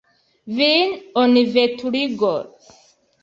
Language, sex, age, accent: Esperanto, female, 30-39, Internacia